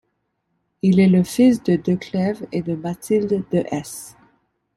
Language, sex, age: French, female, 30-39